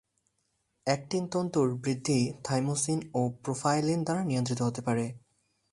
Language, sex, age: Bengali, male, 19-29